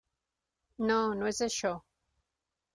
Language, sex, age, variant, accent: Catalan, female, 40-49, Nord-Occidental, Tortosí